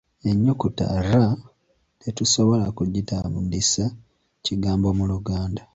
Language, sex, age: Ganda, male, 19-29